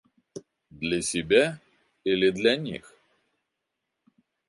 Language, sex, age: Russian, male, 30-39